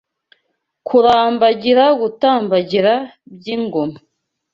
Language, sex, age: Kinyarwanda, female, 19-29